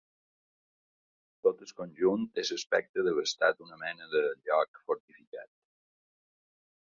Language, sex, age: Catalan, male, 50-59